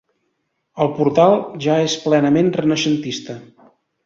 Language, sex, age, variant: Catalan, male, 30-39, Central